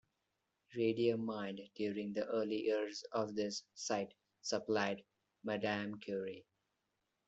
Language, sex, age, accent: English, male, 19-29, India and South Asia (India, Pakistan, Sri Lanka)